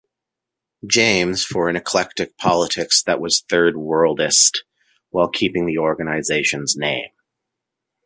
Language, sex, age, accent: English, male, 30-39, Canadian English